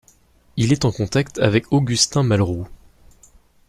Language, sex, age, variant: French, male, under 19, Français de métropole